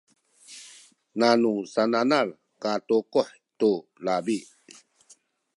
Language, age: Sakizaya, 60-69